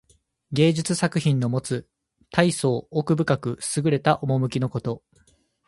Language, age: Japanese, 19-29